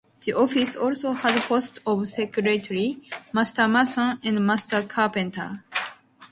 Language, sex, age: English, female, under 19